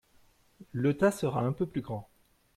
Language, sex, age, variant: French, male, 30-39, Français de métropole